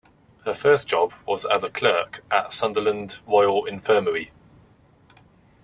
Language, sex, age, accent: English, male, 30-39, England English